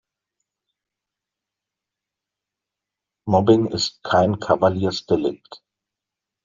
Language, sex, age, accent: German, male, 50-59, Deutschland Deutsch